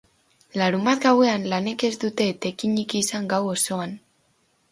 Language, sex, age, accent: Basque, female, under 19, Erdialdekoa edo Nafarra (Gipuzkoa, Nafarroa)